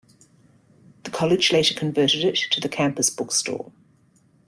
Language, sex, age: English, female, 50-59